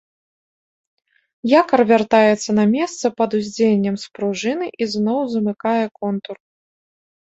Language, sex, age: Belarusian, female, 19-29